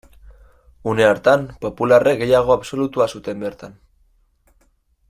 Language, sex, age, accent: Basque, male, 19-29, Mendebalekoa (Araba, Bizkaia, Gipuzkoako mendebaleko herri batzuk)